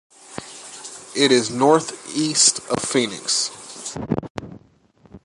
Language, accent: English, United States English